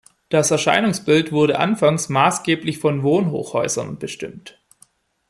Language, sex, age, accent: German, male, 19-29, Deutschland Deutsch